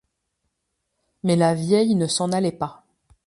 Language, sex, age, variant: French, female, 40-49, Français de métropole